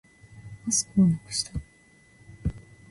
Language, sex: Japanese, female